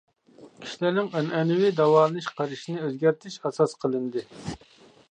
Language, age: Uyghur, 40-49